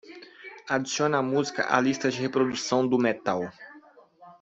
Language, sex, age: Portuguese, male, 19-29